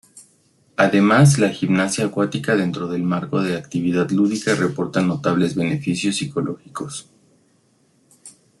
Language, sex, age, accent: Spanish, male, 19-29, México